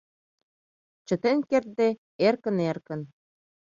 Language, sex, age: Mari, female, 30-39